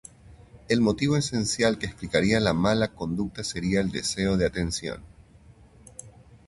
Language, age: Spanish, 50-59